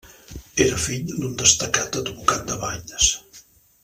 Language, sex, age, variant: Catalan, male, 50-59, Central